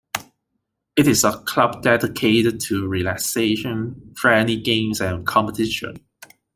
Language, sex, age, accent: English, male, 19-29, Hong Kong English